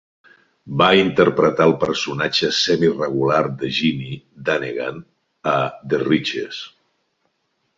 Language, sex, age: Catalan, male, 60-69